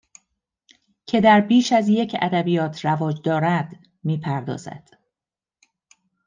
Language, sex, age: Persian, female, 40-49